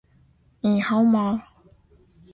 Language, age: Chinese, 19-29